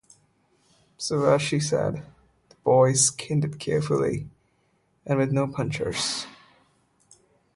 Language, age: English, 19-29